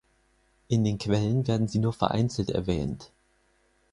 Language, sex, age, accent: German, male, 40-49, Deutschland Deutsch